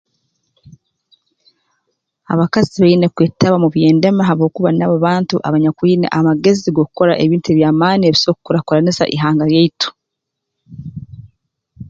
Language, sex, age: Tooro, female, 30-39